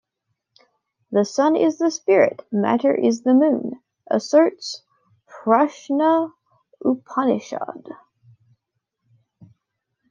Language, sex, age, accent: English, female, 19-29, United States English